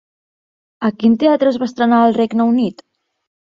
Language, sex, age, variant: Catalan, female, 19-29, Central